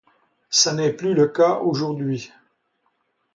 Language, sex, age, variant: French, male, 70-79, Français de métropole